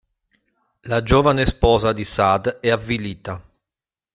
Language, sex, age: Italian, male, 50-59